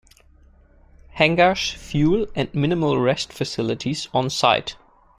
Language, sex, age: English, male, 19-29